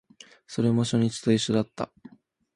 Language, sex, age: Japanese, male, under 19